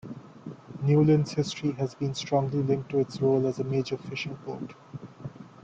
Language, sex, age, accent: English, male, 19-29, India and South Asia (India, Pakistan, Sri Lanka)